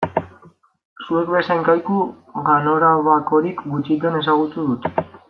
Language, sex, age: Basque, male, 19-29